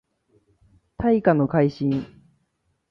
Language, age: Japanese, 19-29